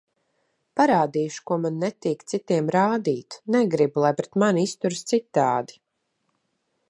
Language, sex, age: Latvian, female, 40-49